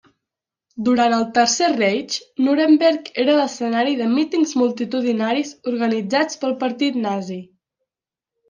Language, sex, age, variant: Catalan, female, under 19, Central